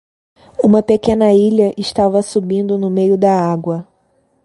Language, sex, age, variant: Portuguese, female, 30-39, Portuguese (Brasil)